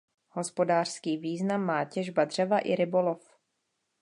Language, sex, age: Czech, female, 19-29